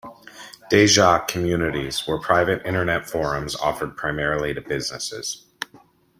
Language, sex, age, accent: English, male, 40-49, United States English